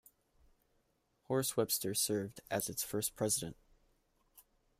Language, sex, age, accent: English, male, 19-29, United States English